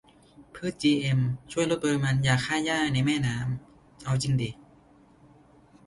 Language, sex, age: Thai, male, 19-29